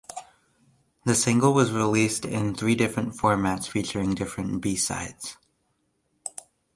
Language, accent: English, United States English